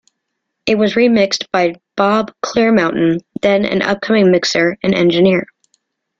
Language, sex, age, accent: English, female, 30-39, United States English